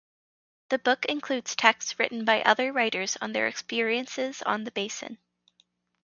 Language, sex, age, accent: English, female, 19-29, United States English; Canadian English